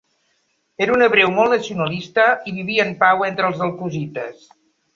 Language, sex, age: Catalan, female, 60-69